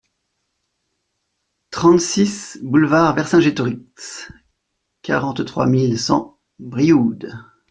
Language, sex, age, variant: French, male, 40-49, Français de métropole